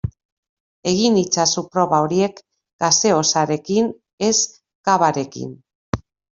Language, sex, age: Basque, female, 40-49